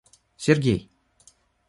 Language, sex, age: Russian, male, under 19